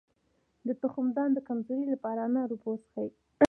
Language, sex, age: Pashto, female, under 19